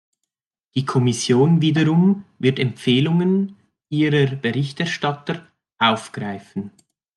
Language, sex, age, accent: German, male, 30-39, Schweizerdeutsch